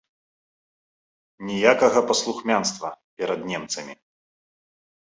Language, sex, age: Belarusian, male, 30-39